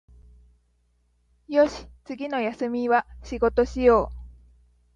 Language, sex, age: Japanese, female, 19-29